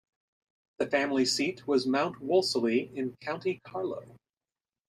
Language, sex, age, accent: English, male, 30-39, United States English